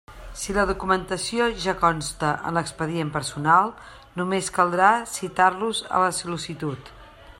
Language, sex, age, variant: Catalan, female, 50-59, Central